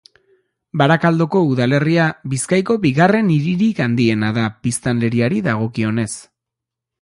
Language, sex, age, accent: Basque, male, 30-39, Erdialdekoa edo Nafarra (Gipuzkoa, Nafarroa)